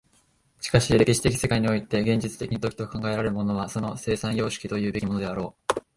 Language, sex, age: Japanese, male, 19-29